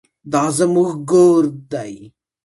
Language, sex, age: Pashto, female, 30-39